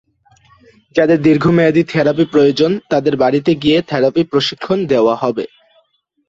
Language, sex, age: Bengali, male, 19-29